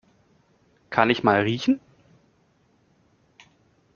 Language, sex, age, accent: German, male, 30-39, Deutschland Deutsch